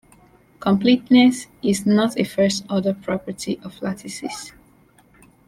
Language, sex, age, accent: English, female, 19-29, England English